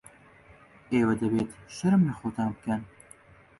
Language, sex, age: Central Kurdish, male, 19-29